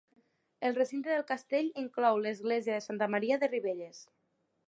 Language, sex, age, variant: Catalan, female, 19-29, Septentrional